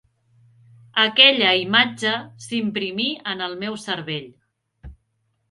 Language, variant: Catalan, Central